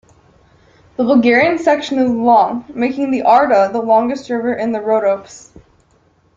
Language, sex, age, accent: English, female, under 19, United States English